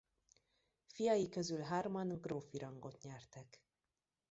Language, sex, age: Hungarian, female, 30-39